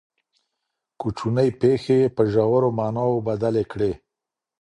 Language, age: Pashto, 50-59